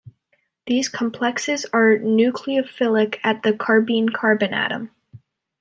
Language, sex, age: English, female, under 19